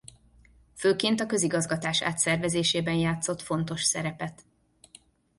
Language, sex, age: Hungarian, female, 40-49